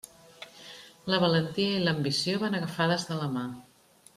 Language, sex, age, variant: Catalan, female, 50-59, Central